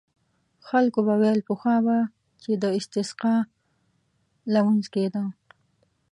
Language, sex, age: Pashto, female, 30-39